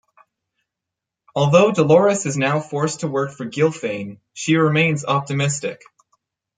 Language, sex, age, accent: English, male, 19-29, United States English